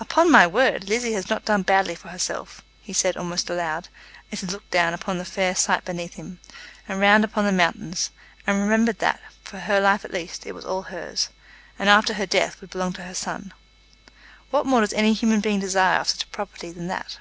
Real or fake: real